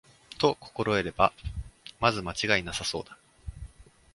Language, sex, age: Japanese, male, 19-29